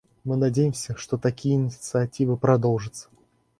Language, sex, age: Russian, male, 19-29